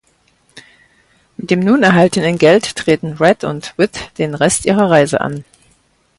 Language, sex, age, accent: German, female, 50-59, Deutschland Deutsch